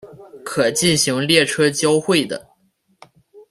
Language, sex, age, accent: Chinese, male, 19-29, 出生地：黑龙江省